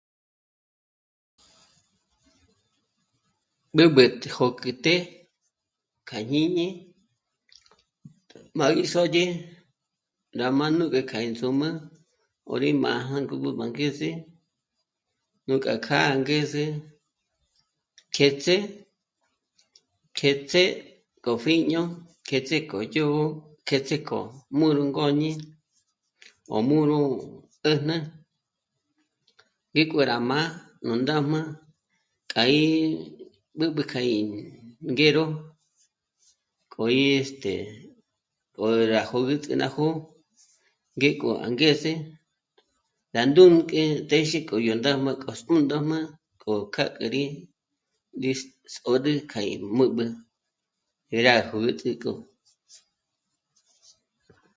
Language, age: Michoacán Mazahua, 19-29